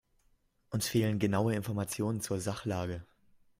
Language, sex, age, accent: German, male, 19-29, Deutschland Deutsch